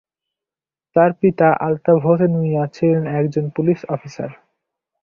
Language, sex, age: Bengali, male, under 19